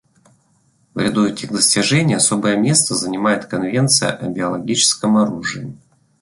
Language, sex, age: Russian, male, 40-49